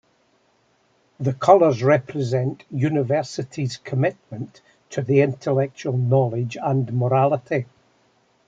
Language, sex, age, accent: English, male, 70-79, Scottish English